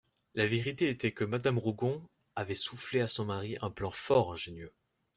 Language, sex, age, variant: French, male, under 19, Français de métropole